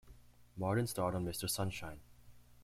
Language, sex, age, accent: English, male, under 19, Canadian English